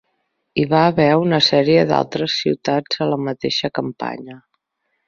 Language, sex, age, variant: Catalan, female, 40-49, Central